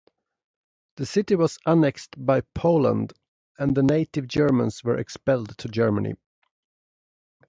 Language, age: English, 40-49